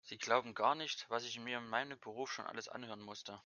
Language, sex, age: German, male, 30-39